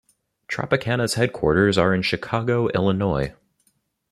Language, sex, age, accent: English, male, 19-29, United States English